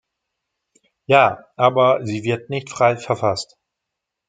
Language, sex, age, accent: German, male, 50-59, Deutschland Deutsch